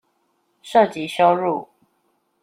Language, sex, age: Chinese, female, 19-29